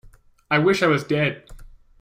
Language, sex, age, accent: English, male, 19-29, Canadian English